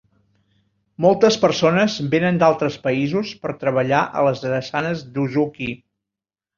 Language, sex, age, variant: Catalan, male, 50-59, Central